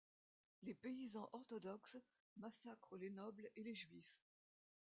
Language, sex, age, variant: French, female, 70-79, Français de métropole